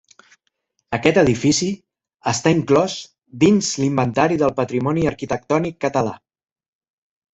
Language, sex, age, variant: Catalan, male, 40-49, Central